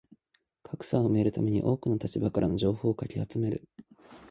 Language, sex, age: Japanese, male, 19-29